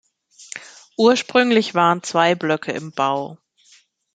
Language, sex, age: German, female, 30-39